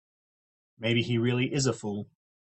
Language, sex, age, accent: English, male, 30-39, Australian English